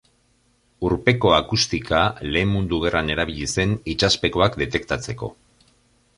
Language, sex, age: Basque, male, 50-59